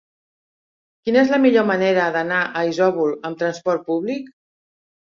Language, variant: Catalan, Central